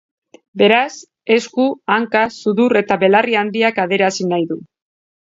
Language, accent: Basque, Mendebalekoa (Araba, Bizkaia, Gipuzkoako mendebaleko herri batzuk)